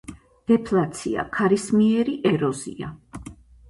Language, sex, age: Georgian, female, 50-59